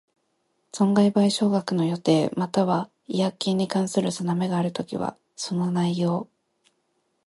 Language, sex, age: Japanese, female, 19-29